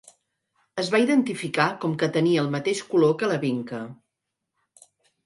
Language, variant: Catalan, Central